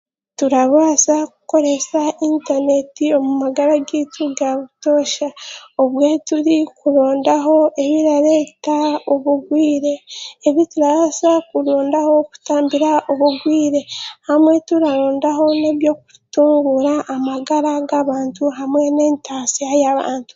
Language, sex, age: Chiga, female, 19-29